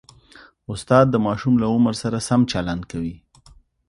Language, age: Pashto, 30-39